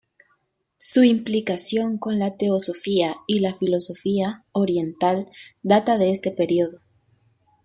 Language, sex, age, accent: Spanish, female, 19-29, América central